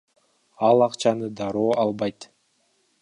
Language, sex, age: Kyrgyz, male, 19-29